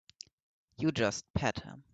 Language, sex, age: English, male, under 19